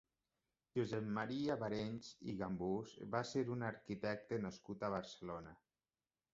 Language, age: Catalan, 40-49